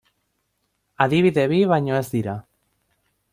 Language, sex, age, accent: Basque, male, 19-29, Mendebalekoa (Araba, Bizkaia, Gipuzkoako mendebaleko herri batzuk)